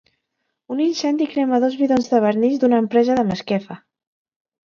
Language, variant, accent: Catalan, Central, central